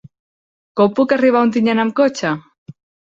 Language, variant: Catalan, Central